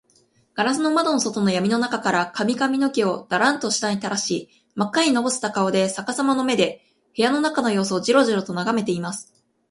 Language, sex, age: Japanese, female, 19-29